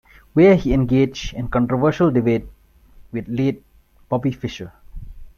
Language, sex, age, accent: English, male, 30-39, India and South Asia (India, Pakistan, Sri Lanka)